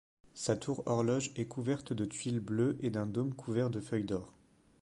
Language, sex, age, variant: French, male, 19-29, Français de métropole